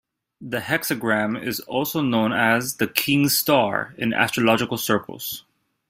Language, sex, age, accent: English, male, 30-39, United States English